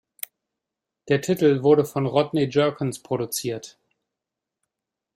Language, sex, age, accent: German, male, 50-59, Deutschland Deutsch